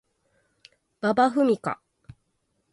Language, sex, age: Japanese, female, 30-39